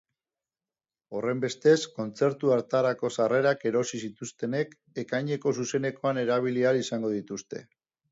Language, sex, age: Basque, male, 40-49